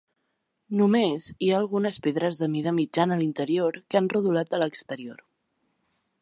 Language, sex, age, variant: Catalan, female, under 19, Central